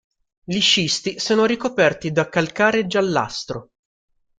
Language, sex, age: Italian, male, 30-39